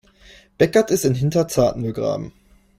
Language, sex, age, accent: German, male, 19-29, Deutschland Deutsch